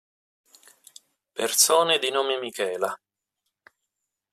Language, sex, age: Italian, male, 50-59